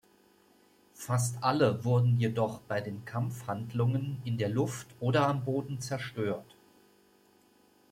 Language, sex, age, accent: German, male, 50-59, Deutschland Deutsch